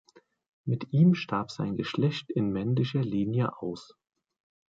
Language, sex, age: German, male, 30-39